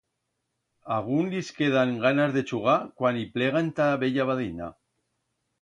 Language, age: Aragonese, 50-59